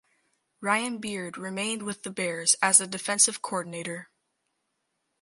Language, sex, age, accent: English, female, under 19, United States English